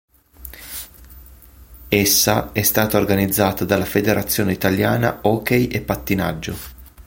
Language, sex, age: Italian, male, 30-39